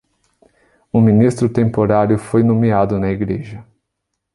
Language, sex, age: Portuguese, male, 30-39